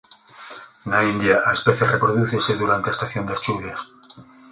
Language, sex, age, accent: Galician, male, 30-39, Normativo (estándar)